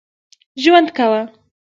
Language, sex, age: Pashto, female, 19-29